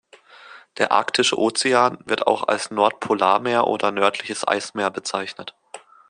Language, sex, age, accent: German, male, 19-29, Deutschland Deutsch